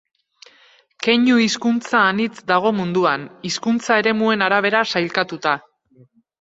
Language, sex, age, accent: Basque, female, 40-49, Mendebalekoa (Araba, Bizkaia, Gipuzkoako mendebaleko herri batzuk)